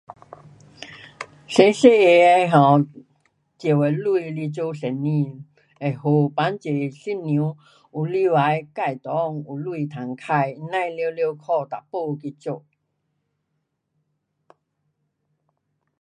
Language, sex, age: Pu-Xian Chinese, female, 70-79